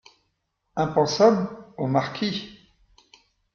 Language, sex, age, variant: French, male, 40-49, Français de métropole